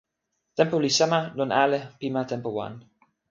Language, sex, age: Toki Pona, male, 19-29